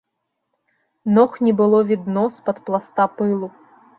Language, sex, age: Belarusian, female, 19-29